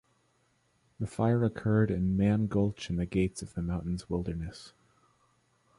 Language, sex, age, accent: English, male, 19-29, United States English